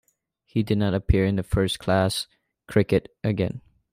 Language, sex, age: English, male, under 19